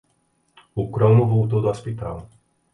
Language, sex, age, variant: Portuguese, male, 30-39, Portuguese (Brasil)